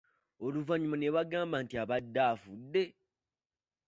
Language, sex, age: Ganda, male, 19-29